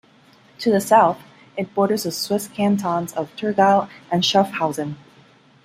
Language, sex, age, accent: English, female, 30-39, United States English